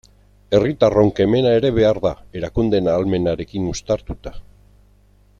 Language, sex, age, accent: Basque, male, 50-59, Erdialdekoa edo Nafarra (Gipuzkoa, Nafarroa)